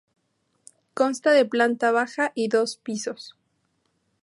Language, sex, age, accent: Spanish, female, 19-29, México